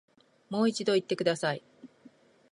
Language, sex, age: Japanese, female, 50-59